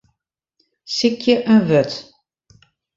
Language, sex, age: Western Frisian, female, 60-69